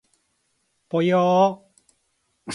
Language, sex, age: Japanese, male, 30-39